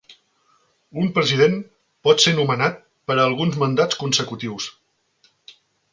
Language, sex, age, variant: Catalan, male, 40-49, Central